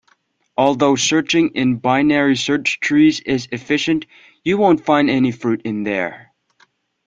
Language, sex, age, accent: English, male, 19-29, United States English